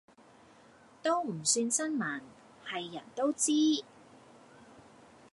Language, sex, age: Cantonese, female, 30-39